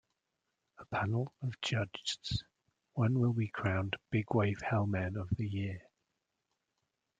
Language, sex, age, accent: English, male, 40-49, England English